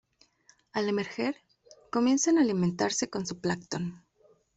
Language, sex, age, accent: Spanish, female, 19-29, México